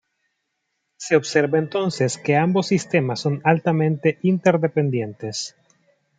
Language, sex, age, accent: Spanish, male, 30-39, América central